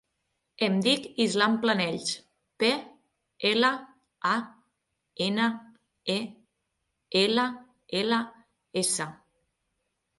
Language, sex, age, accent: Catalan, female, 30-39, Ebrenc